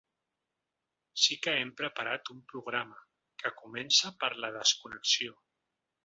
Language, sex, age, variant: Catalan, male, 40-49, Central